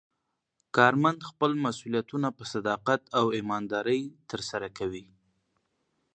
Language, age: Pashto, 19-29